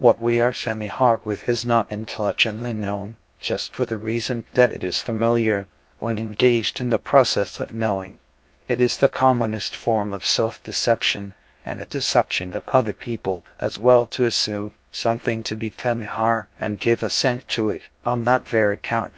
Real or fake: fake